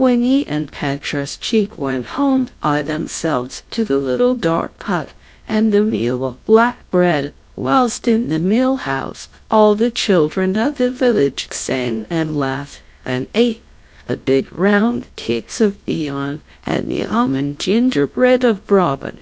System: TTS, GlowTTS